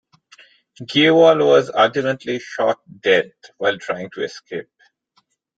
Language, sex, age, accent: English, male, 40-49, India and South Asia (India, Pakistan, Sri Lanka)